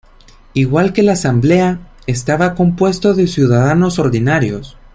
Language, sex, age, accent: Spanish, male, 19-29, América central